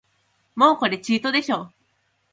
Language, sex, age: Japanese, female, under 19